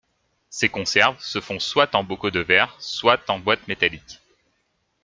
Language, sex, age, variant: French, male, 19-29, Français de métropole